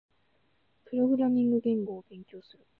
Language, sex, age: Japanese, female, 19-29